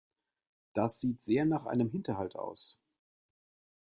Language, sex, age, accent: German, male, 40-49, Deutschland Deutsch